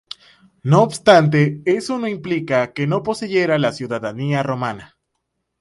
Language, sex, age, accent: Spanish, male, 19-29, Caribe: Cuba, Venezuela, Puerto Rico, República Dominicana, Panamá, Colombia caribeña, México caribeño, Costa del golfo de México